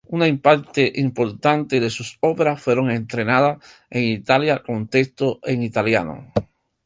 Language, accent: Spanish, Caribe: Cuba, Venezuela, Puerto Rico, República Dominicana, Panamá, Colombia caribeña, México caribeño, Costa del golfo de México